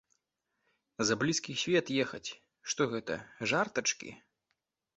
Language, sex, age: Belarusian, male, 19-29